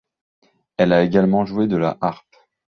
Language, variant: French, Français de métropole